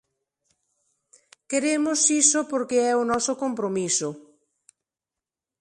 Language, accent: Galician, Neofalante